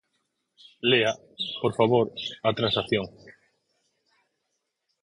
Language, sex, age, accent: Galician, male, 30-39, Central (gheada)